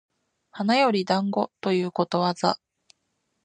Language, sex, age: Japanese, female, 19-29